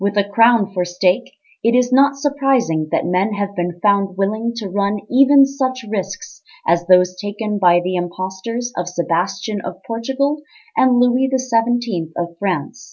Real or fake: real